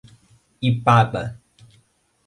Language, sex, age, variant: Portuguese, male, under 19, Portuguese (Brasil)